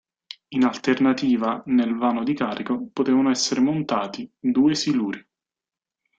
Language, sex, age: Italian, male, 30-39